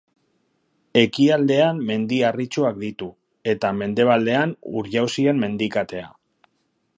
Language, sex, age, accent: Basque, male, 30-39, Mendebalekoa (Araba, Bizkaia, Gipuzkoako mendebaleko herri batzuk)